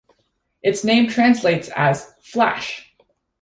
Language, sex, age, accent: English, female, 19-29, Canadian English